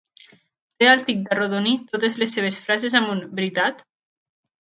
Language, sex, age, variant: Catalan, female, 19-29, Nord-Occidental